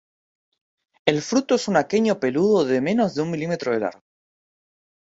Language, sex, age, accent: Spanish, male, under 19, Rioplatense: Argentina, Uruguay, este de Bolivia, Paraguay